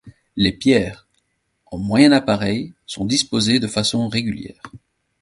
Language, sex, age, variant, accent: French, male, 40-49, Français d'Europe, Français de Belgique